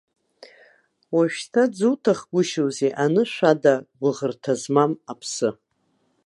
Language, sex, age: Abkhazian, female, 60-69